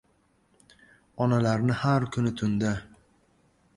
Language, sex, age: Uzbek, male, 19-29